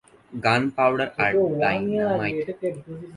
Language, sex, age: Bengali, male, 19-29